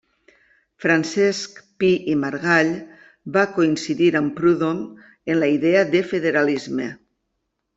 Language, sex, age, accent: Catalan, female, 60-69, valencià